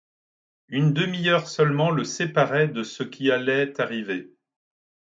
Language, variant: French, Français de métropole